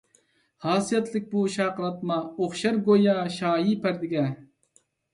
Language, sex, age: Uyghur, male, 30-39